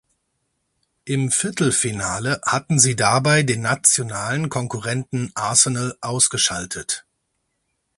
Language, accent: German, Deutschland Deutsch